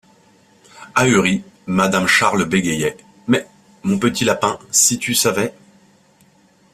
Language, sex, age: French, male, 30-39